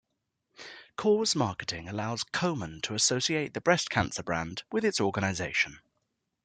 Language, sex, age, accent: English, male, 19-29, England English